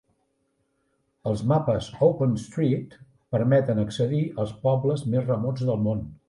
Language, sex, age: Catalan, male, 60-69